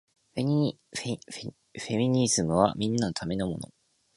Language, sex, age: Japanese, male, 19-29